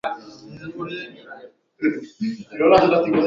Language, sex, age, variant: Catalan, male, under 19, Alacantí